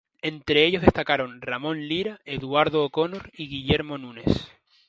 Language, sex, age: Spanish, male, 19-29